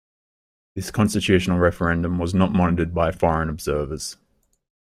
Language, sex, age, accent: English, male, 19-29, Australian English